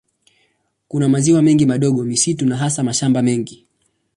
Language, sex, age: Swahili, male, 19-29